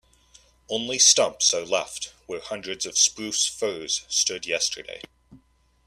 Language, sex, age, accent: English, male, 30-39, United States English